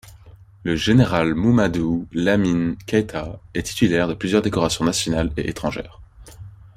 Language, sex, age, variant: French, male, 30-39, Français de métropole